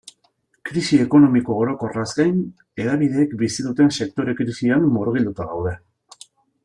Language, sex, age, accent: Basque, male, 40-49, Mendebalekoa (Araba, Bizkaia, Gipuzkoako mendebaleko herri batzuk)